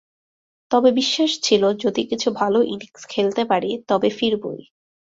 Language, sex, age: Bengali, female, 19-29